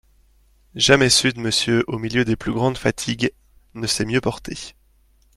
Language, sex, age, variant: French, male, 30-39, Français de métropole